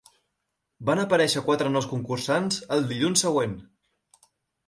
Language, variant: Catalan, Central